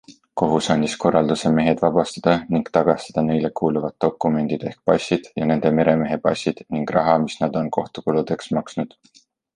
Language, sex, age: Estonian, male, 19-29